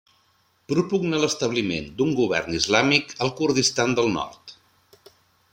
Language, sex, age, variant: Catalan, male, 40-49, Central